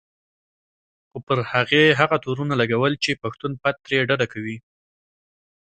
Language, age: Pashto, 19-29